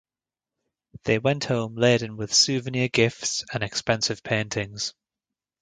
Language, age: English, 40-49